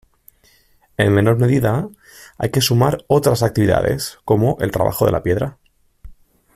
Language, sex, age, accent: Spanish, male, 30-39, España: Centro-Sur peninsular (Madrid, Toledo, Castilla-La Mancha)